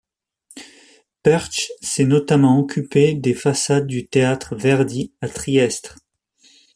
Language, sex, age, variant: French, male, 40-49, Français de métropole